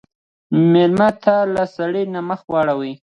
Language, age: Pashto, under 19